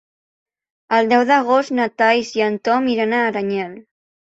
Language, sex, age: Catalan, female, under 19